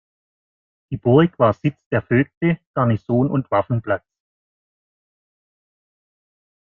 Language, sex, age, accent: German, male, 40-49, Deutschland Deutsch